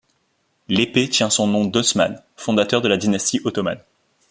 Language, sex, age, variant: French, male, 19-29, Français de métropole